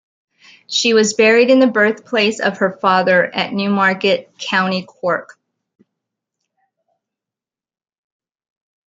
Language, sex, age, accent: English, female, 40-49, United States English